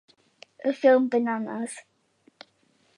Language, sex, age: Welsh, female, under 19